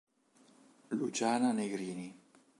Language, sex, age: Italian, male, 50-59